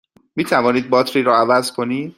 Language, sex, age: Persian, male, 30-39